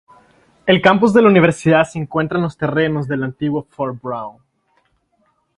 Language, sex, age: Spanish, female, 19-29